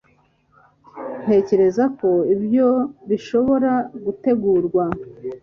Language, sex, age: Kinyarwanda, female, 50-59